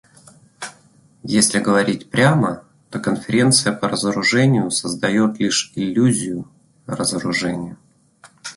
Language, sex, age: Russian, male, 40-49